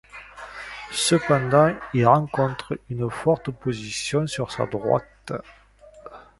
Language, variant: French, Français de métropole